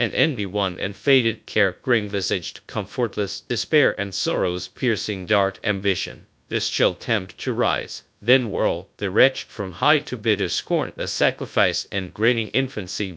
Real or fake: fake